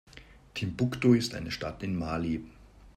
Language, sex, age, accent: German, male, 50-59, Österreichisches Deutsch